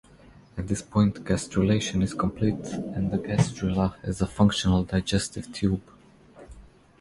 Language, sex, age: English, male, 30-39